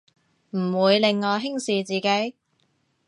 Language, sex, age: Cantonese, female, 19-29